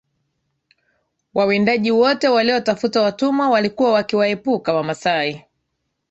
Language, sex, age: Swahili, female, 30-39